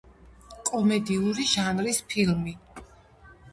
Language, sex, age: Georgian, female, 50-59